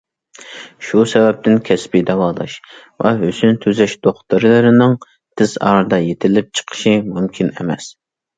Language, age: Uyghur, under 19